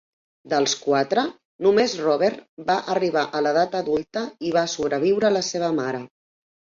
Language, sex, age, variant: Catalan, female, 50-59, Central